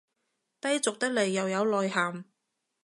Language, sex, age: Cantonese, female, 30-39